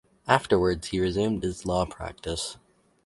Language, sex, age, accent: English, male, under 19, Canadian English